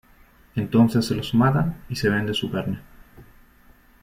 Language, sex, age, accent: Spanish, male, 19-29, Chileno: Chile, Cuyo